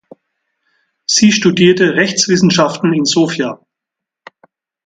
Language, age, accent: German, 60-69, Deutschland Deutsch